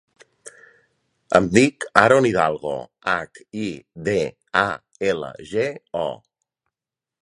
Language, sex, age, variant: Catalan, male, 30-39, Central